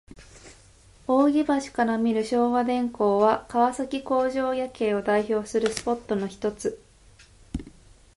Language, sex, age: Japanese, female, 19-29